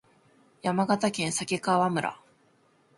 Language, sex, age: Japanese, female, under 19